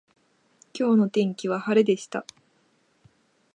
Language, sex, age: Japanese, female, 19-29